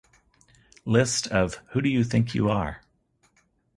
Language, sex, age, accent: English, male, 50-59, United States English